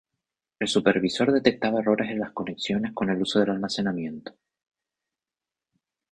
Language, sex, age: Spanish, male, 19-29